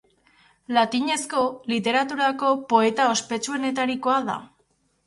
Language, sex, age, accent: Basque, female, 19-29, Erdialdekoa edo Nafarra (Gipuzkoa, Nafarroa)